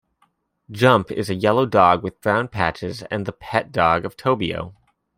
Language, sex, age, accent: English, male, 30-39, United States English